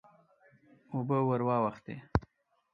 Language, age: Pashto, 19-29